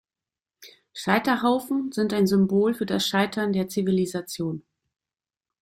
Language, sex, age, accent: German, female, 40-49, Deutschland Deutsch